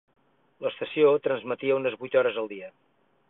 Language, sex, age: Catalan, male, 60-69